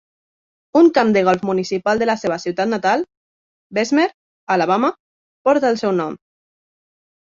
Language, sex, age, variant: Catalan, female, 19-29, Nord-Occidental